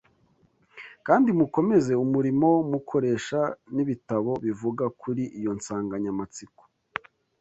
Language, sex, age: Kinyarwanda, male, 19-29